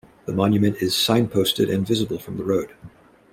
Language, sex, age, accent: English, male, 30-39, United States English